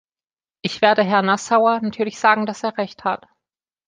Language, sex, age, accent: German, female, 19-29, Deutschland Deutsch